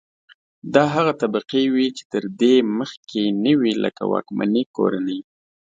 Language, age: Pashto, 19-29